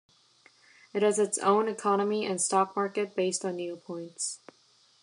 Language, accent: English, United States English